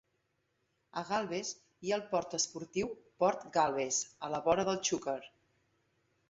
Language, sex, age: Catalan, female, 40-49